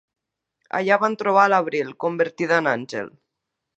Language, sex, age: Catalan, female, 30-39